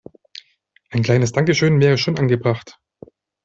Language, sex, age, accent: German, male, 30-39, Deutschland Deutsch